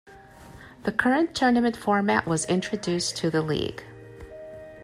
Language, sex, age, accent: English, female, 40-49, United States English